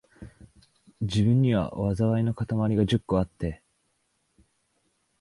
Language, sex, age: Japanese, male, 19-29